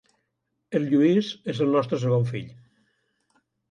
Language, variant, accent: Catalan, Valencià central, valencià